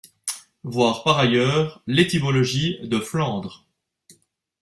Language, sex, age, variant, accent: French, male, 30-39, Français d'Europe, Français de Suisse